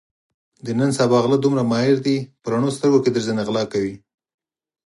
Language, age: Pashto, 30-39